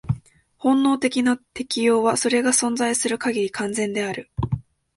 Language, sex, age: Japanese, female, under 19